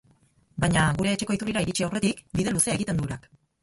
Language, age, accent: Basque, 50-59, Erdialdekoa edo Nafarra (Gipuzkoa, Nafarroa)